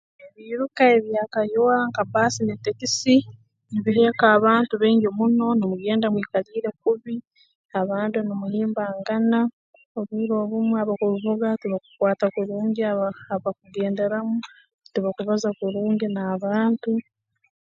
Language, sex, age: Tooro, female, 19-29